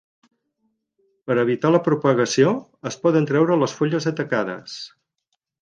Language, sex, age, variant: Catalan, male, 60-69, Central